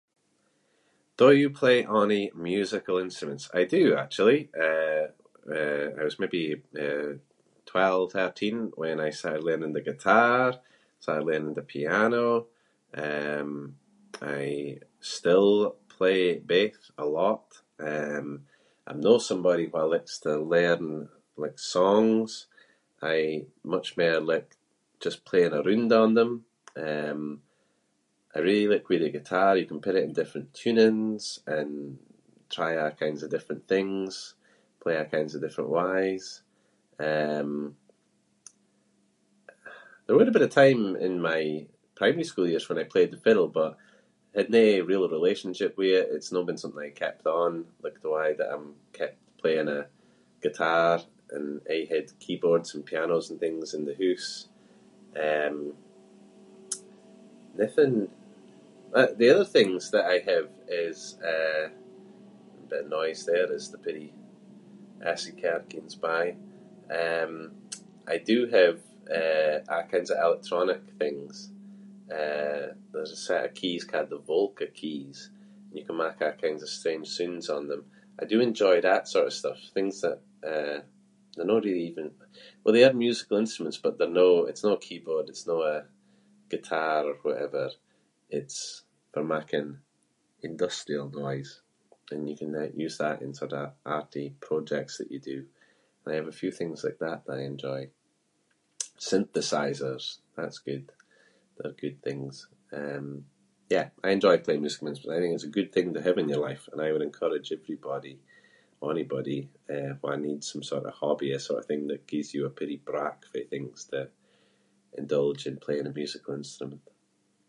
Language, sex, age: Scots, male, 30-39